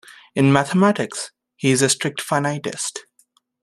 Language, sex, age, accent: English, male, 19-29, United States English